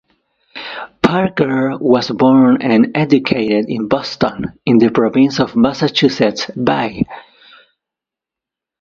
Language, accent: English, United States English